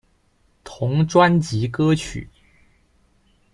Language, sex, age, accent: Chinese, male, 19-29, 出生地：广东省